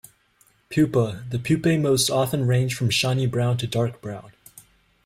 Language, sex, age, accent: English, male, 19-29, United States English